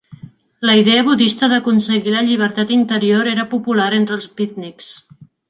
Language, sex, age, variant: Catalan, female, 40-49, Central